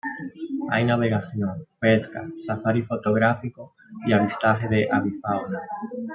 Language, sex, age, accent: Spanish, male, 19-29, Caribe: Cuba, Venezuela, Puerto Rico, República Dominicana, Panamá, Colombia caribeña, México caribeño, Costa del golfo de México